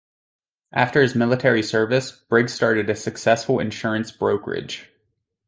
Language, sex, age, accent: English, male, 19-29, United States English